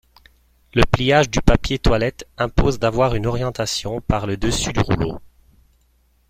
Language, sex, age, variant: French, male, 40-49, Français de métropole